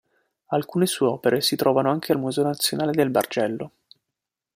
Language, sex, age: Italian, male, 19-29